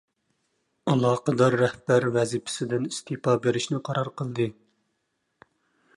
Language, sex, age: Uyghur, male, 19-29